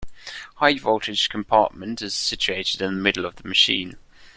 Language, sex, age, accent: English, male, 19-29, England English